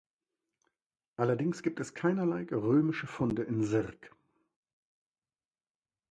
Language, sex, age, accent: German, male, 50-59, Deutschland Deutsch